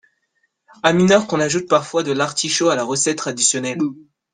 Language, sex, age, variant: French, male, 19-29, Français de métropole